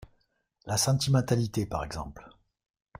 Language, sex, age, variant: French, male, 50-59, Français de métropole